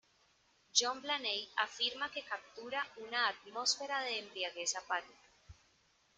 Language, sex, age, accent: Spanish, female, 30-39, Caribe: Cuba, Venezuela, Puerto Rico, República Dominicana, Panamá, Colombia caribeña, México caribeño, Costa del golfo de México